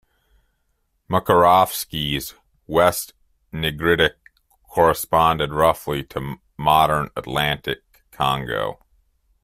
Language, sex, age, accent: English, male, 30-39, Canadian English